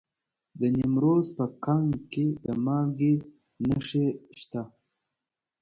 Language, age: Pashto, 19-29